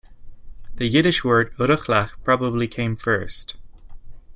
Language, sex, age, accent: English, male, 30-39, Canadian English